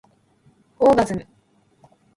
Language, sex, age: Japanese, female, 19-29